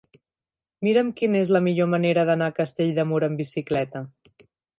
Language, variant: Catalan, Central